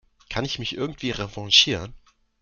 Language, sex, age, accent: German, male, 19-29, Deutschland Deutsch